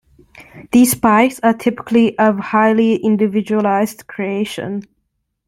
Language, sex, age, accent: English, female, 19-29, Hong Kong English